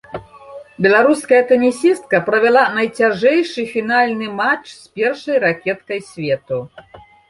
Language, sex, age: Belarusian, female, 60-69